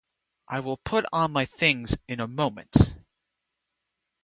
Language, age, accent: English, 19-29, United States English